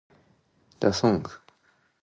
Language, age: English, 19-29